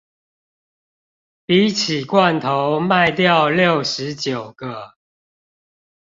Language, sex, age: Chinese, male, 50-59